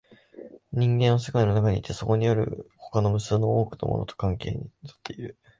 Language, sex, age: Japanese, male, 19-29